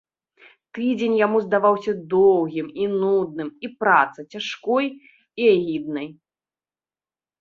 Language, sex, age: Belarusian, female, 30-39